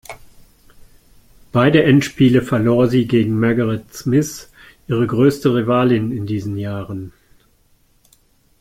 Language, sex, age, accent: German, male, 60-69, Deutschland Deutsch